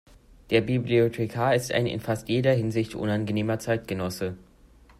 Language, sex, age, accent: German, male, under 19, Deutschland Deutsch